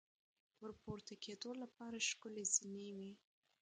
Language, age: Pashto, under 19